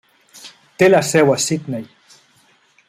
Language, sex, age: Catalan, male, 40-49